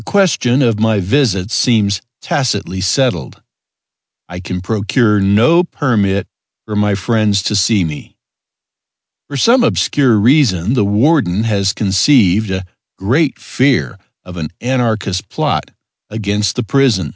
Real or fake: real